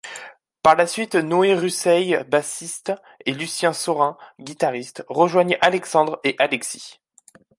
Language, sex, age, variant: French, male, 19-29, Français de métropole